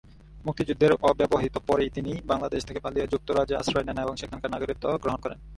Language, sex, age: Bengali, female, 19-29